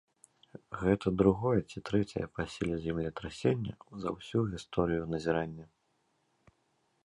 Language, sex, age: Belarusian, male, 19-29